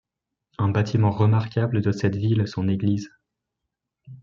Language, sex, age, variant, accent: French, male, 19-29, Français d'Europe, Français de Suisse